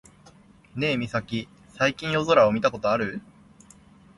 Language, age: Japanese, 19-29